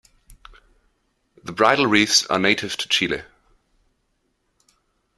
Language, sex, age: English, male, 19-29